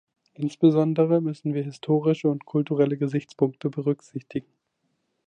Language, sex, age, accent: German, male, 19-29, Deutschland Deutsch